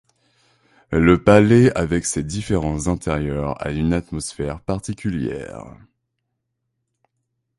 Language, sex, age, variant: French, male, 19-29, Français de métropole